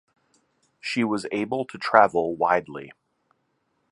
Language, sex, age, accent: English, male, 30-39, United States English